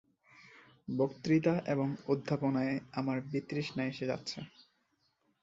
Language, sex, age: Bengali, male, 19-29